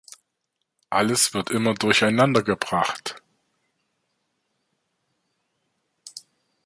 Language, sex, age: German, male, 40-49